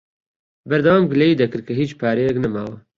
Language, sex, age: Central Kurdish, male, 30-39